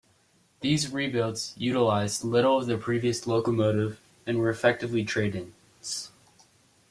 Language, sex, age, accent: English, male, under 19, United States English